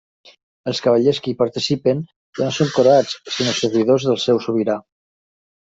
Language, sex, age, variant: Catalan, male, 50-59, Nord-Occidental